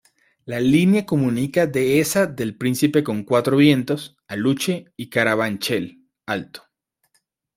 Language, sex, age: Spanish, male, 19-29